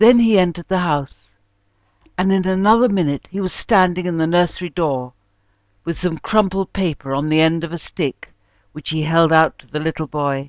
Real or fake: real